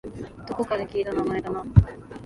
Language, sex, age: Japanese, female, 19-29